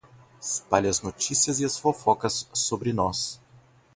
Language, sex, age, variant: Portuguese, male, 30-39, Portuguese (Brasil)